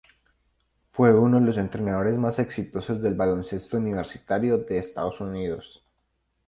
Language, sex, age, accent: Spanish, male, 19-29, Andino-Pacífico: Colombia, Perú, Ecuador, oeste de Bolivia y Venezuela andina